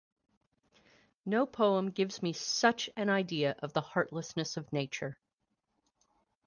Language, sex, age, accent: English, female, 40-49, United States English